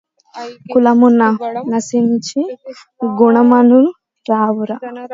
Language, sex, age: Telugu, female, 19-29